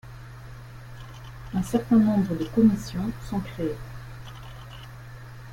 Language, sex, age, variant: French, female, 40-49, Français de métropole